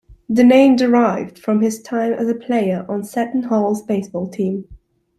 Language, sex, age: English, male, 19-29